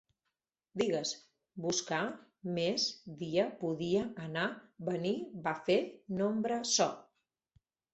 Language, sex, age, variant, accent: Catalan, female, 40-49, Central, Barcelonès